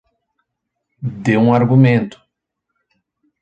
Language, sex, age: Portuguese, male, 30-39